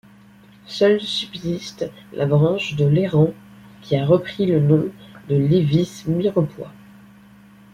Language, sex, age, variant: French, male, under 19, Français de métropole